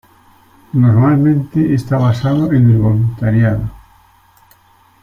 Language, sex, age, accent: Spanish, male, 60-69, España: Centro-Sur peninsular (Madrid, Toledo, Castilla-La Mancha)